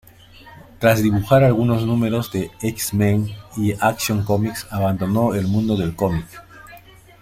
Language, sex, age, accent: Spanish, male, 50-59, Andino-Pacífico: Colombia, Perú, Ecuador, oeste de Bolivia y Venezuela andina